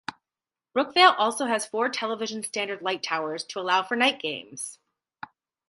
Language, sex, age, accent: English, female, 19-29, United States English